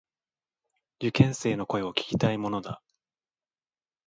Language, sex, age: Japanese, male, 19-29